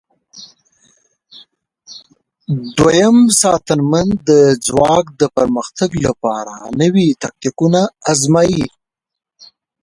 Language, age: Pashto, 30-39